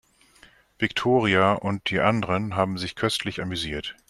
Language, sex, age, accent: German, male, 50-59, Deutschland Deutsch